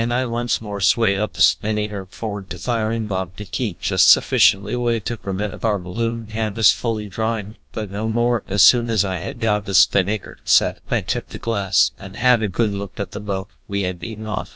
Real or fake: fake